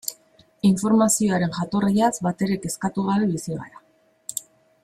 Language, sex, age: Basque, female, 50-59